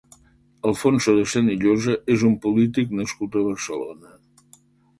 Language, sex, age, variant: Catalan, male, 70-79, Central